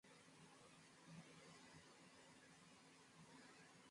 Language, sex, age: Swahili, female, 19-29